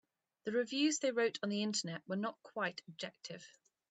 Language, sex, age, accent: English, female, 19-29, England English